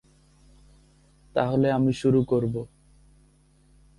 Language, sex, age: Bengali, male, 19-29